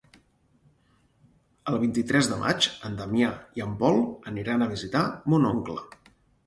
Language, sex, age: Catalan, male, 40-49